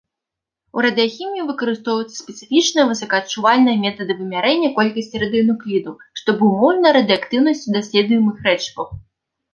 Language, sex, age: Belarusian, female, 19-29